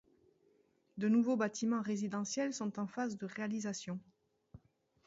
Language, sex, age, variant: French, female, 40-49, Français de métropole